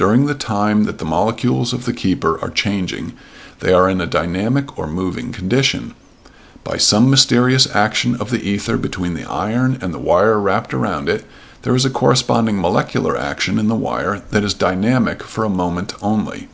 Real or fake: real